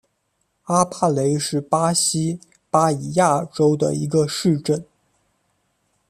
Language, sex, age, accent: Chinese, male, 19-29, 出生地：湖北省